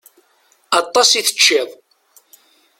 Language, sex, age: Kabyle, female, 60-69